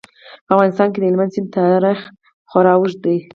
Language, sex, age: Pashto, female, 19-29